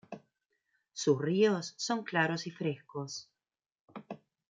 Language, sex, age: Spanish, female, 50-59